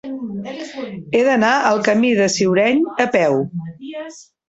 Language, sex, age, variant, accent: Catalan, female, 60-69, Central, central